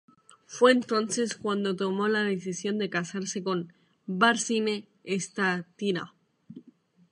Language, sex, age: Spanish, female, 19-29